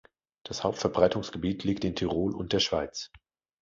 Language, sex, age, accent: German, male, 30-39, Deutschland Deutsch